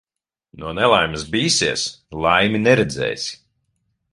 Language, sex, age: Latvian, male, 30-39